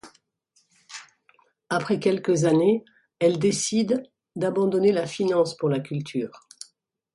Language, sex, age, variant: French, female, 50-59, Français de métropole